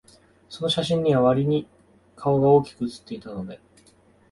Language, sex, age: Japanese, male, 19-29